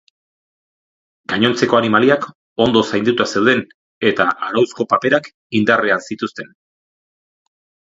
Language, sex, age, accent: Basque, male, 40-49, Erdialdekoa edo Nafarra (Gipuzkoa, Nafarroa)